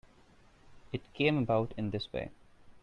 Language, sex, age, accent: English, male, 19-29, India and South Asia (India, Pakistan, Sri Lanka)